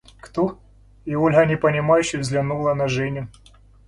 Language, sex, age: Russian, male, 40-49